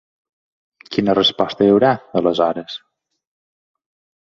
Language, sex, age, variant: Catalan, male, 40-49, Balear